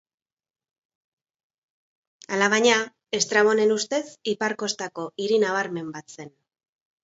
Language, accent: Basque, Erdialdekoa edo Nafarra (Gipuzkoa, Nafarroa)